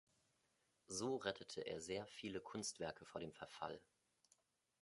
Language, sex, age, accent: German, male, 30-39, Deutschland Deutsch